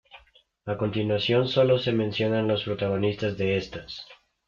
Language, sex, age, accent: Spanish, male, under 19, Andino-Pacífico: Colombia, Perú, Ecuador, oeste de Bolivia y Venezuela andina